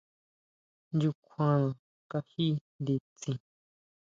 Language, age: Huautla Mazatec, 30-39